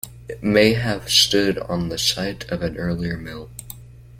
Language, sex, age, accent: English, male, under 19, United States English